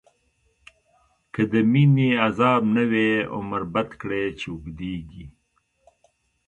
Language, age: Pashto, 60-69